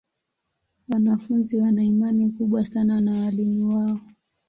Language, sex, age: Swahili, female, 19-29